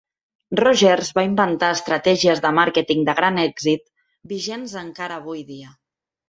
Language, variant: Catalan, Central